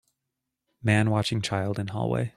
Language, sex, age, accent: English, male, 30-39, United States English